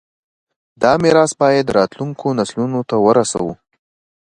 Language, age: Pashto, 19-29